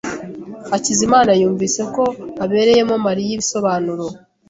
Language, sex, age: Kinyarwanda, female, 19-29